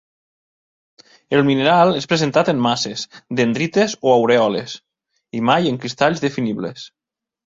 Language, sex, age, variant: Catalan, male, 30-39, Nord-Occidental